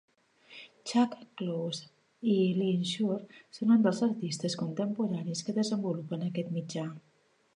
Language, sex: Catalan, female